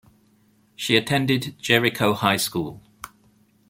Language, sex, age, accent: English, male, 50-59, England English